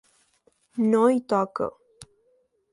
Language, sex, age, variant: Catalan, female, under 19, Balear